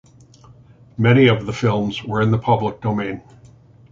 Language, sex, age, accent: English, male, 60-69, United States English